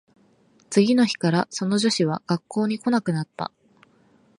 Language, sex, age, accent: Japanese, female, 19-29, 標準語